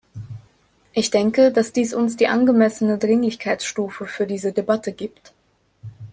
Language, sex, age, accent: German, female, 19-29, Deutschland Deutsch